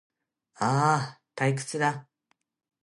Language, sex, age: Japanese, female, 50-59